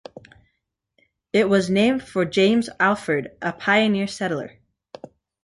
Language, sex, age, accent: English, male, under 19, United States English